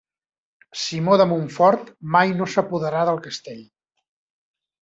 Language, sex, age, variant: Catalan, male, 40-49, Central